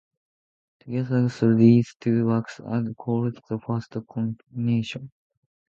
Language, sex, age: English, male, 19-29